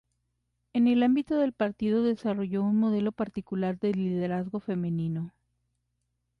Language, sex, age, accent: Spanish, female, 30-39, México